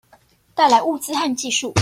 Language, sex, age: Chinese, female, 19-29